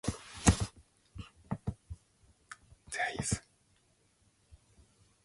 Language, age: English, 19-29